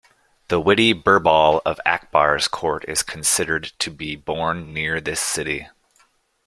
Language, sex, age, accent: English, male, 30-39, United States English